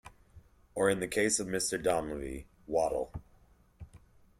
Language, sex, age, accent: English, male, 19-29, United States English